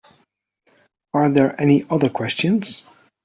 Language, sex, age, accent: English, male, 30-39, England English